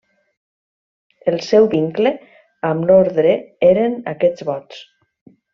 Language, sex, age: Catalan, female, 50-59